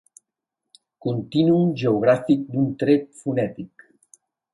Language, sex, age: Catalan, male, 50-59